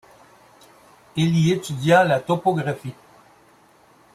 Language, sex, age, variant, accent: French, male, 60-69, Français d'Amérique du Nord, Français du Canada